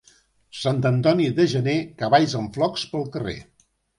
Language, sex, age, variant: Catalan, male, 60-69, Central